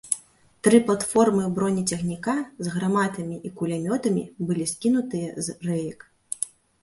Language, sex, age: Belarusian, female, 30-39